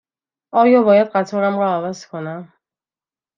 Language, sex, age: Persian, female, 30-39